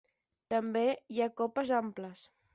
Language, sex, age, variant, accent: Catalan, female, under 19, Balear, balear